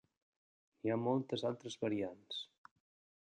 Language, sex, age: Catalan, male, 30-39